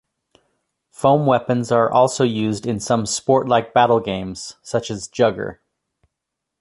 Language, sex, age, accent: English, male, 30-39, United States English